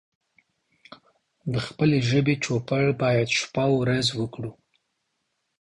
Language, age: Pashto, 30-39